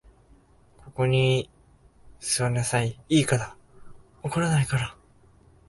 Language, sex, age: Japanese, male, 19-29